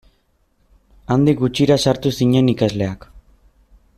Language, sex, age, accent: Basque, male, 19-29, Erdialdekoa edo Nafarra (Gipuzkoa, Nafarroa)